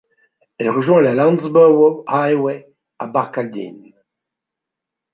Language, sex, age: French, male, 60-69